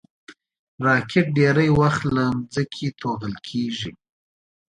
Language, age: Pashto, 19-29